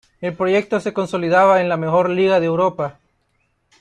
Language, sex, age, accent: Spanish, male, 19-29, América central